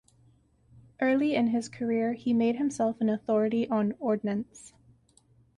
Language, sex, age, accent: English, female, 19-29, Canadian English